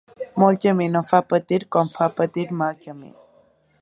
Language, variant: Catalan, Balear